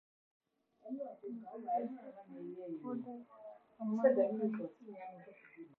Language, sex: English, female